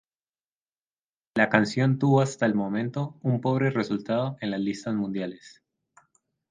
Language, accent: Spanish, Andino-Pacífico: Colombia, Perú, Ecuador, oeste de Bolivia y Venezuela andina